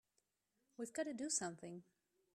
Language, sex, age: English, female, 30-39